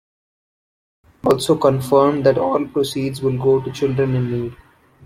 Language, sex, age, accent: English, male, 19-29, India and South Asia (India, Pakistan, Sri Lanka)